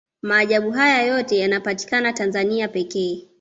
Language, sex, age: Swahili, female, 19-29